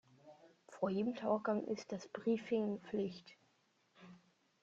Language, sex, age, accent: German, male, under 19, Deutschland Deutsch